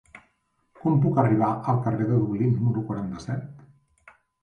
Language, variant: Catalan, Central